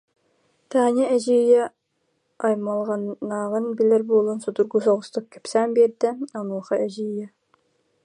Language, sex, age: Yakut, female, 19-29